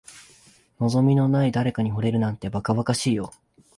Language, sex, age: Japanese, male, 19-29